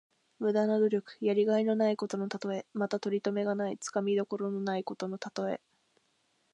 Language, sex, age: Japanese, female, 19-29